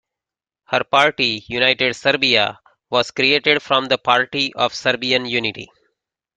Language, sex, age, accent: English, male, 40-49, United States English